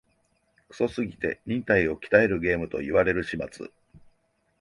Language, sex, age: Japanese, male, 50-59